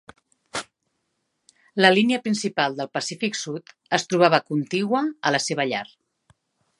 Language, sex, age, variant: Catalan, female, 50-59, Central